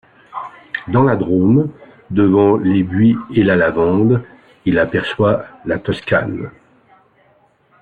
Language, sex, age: French, male, 60-69